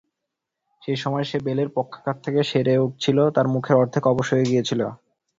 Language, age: Bengali, under 19